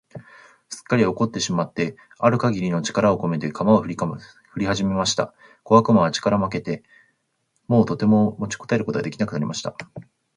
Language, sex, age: Japanese, male, 19-29